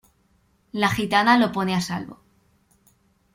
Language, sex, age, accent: Spanish, female, under 19, España: Norte peninsular (Asturias, Castilla y León, Cantabria, País Vasco, Navarra, Aragón, La Rioja, Guadalajara, Cuenca)